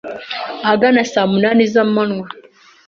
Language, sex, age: Kinyarwanda, female, 19-29